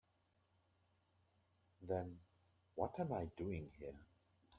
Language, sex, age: English, male, 40-49